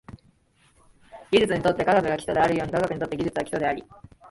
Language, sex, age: Japanese, female, 19-29